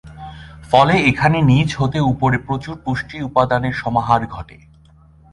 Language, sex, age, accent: Bengali, male, 19-29, Bangladeshi